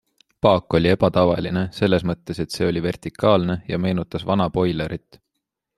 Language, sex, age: Estonian, male, 19-29